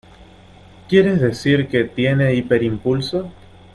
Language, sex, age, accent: Spanish, male, 19-29, Rioplatense: Argentina, Uruguay, este de Bolivia, Paraguay